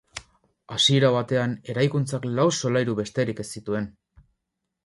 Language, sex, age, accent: Basque, male, 19-29, Mendebalekoa (Araba, Bizkaia, Gipuzkoako mendebaleko herri batzuk)